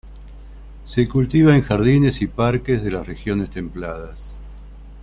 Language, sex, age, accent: Spanish, male, 40-49, Rioplatense: Argentina, Uruguay, este de Bolivia, Paraguay